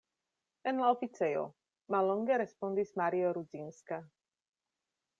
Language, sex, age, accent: Esperanto, female, 40-49, Internacia